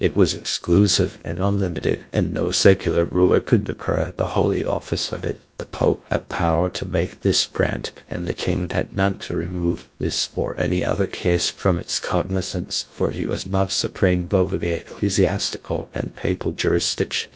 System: TTS, GlowTTS